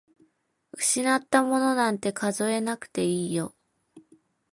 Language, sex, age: Japanese, female, 19-29